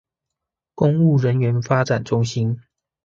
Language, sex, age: Chinese, male, 19-29